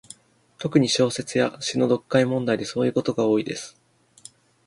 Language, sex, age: Japanese, male, 19-29